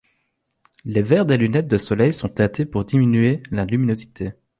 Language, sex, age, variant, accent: French, male, 30-39, Français d'Europe, Français de Belgique